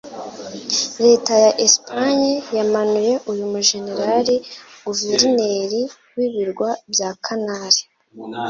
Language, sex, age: Kinyarwanda, female, 19-29